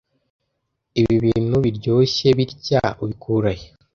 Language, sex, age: Kinyarwanda, male, under 19